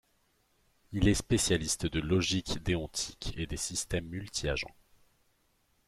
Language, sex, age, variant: French, male, 19-29, Français de métropole